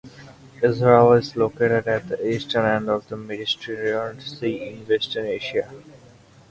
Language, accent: English, India and South Asia (India, Pakistan, Sri Lanka)